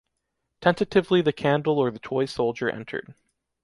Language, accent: English, United States English